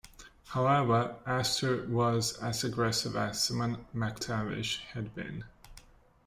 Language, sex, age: English, male, 19-29